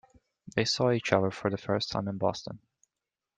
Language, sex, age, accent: English, male, 19-29, England English